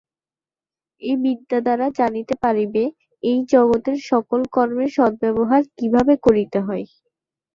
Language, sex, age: Bengali, female, 19-29